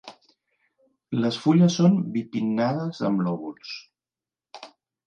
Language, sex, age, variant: Catalan, male, 40-49, Central